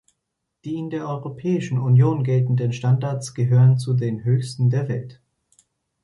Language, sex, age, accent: German, male, 19-29, Österreichisches Deutsch